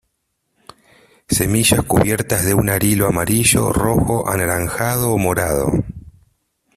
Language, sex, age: Spanish, male, 40-49